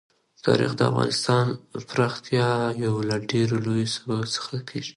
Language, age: Pashto, 19-29